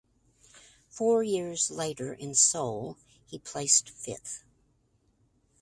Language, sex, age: English, female, 70-79